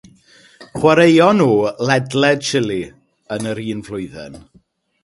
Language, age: Welsh, 30-39